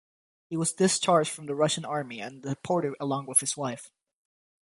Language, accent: English, United States English